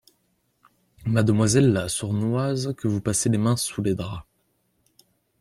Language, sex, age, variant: French, male, 19-29, Français de métropole